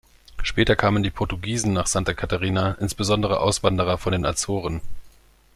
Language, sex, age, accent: German, male, 40-49, Deutschland Deutsch